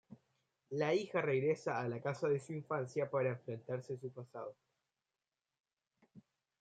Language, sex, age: Spanish, male, 19-29